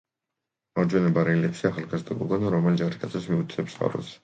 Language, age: Georgian, 19-29